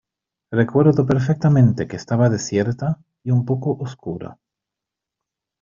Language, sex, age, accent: Spanish, male, 50-59, España: Islas Canarias